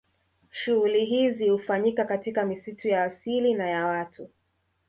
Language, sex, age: Swahili, female, 19-29